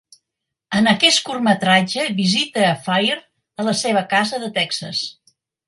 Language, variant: Catalan, Central